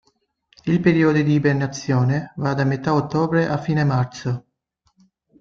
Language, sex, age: Italian, male, 19-29